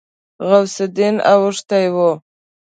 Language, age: Pashto, 19-29